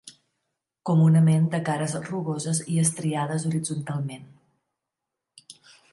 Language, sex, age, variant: Catalan, female, 50-59, Central